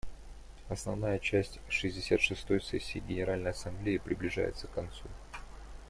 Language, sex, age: Russian, male, 30-39